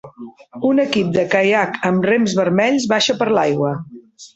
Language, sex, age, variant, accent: Catalan, female, 60-69, Central, central